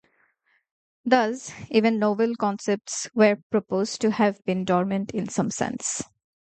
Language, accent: English, United States English